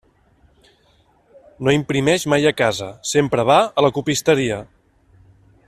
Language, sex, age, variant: Catalan, male, 30-39, Nord-Occidental